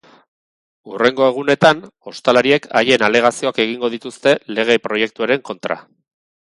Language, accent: Basque, Erdialdekoa edo Nafarra (Gipuzkoa, Nafarroa)